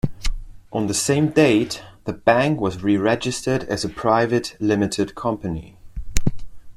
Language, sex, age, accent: English, male, 19-29, United States English